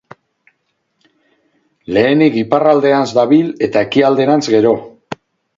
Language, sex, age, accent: Basque, male, 40-49, Mendebalekoa (Araba, Bizkaia, Gipuzkoako mendebaleko herri batzuk)